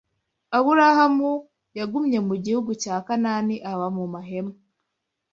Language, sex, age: Kinyarwanda, female, 19-29